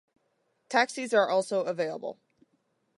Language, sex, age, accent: English, female, under 19, United States English